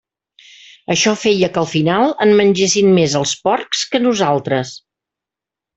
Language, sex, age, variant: Catalan, female, 60-69, Central